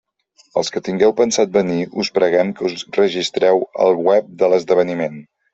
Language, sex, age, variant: Catalan, male, 50-59, Central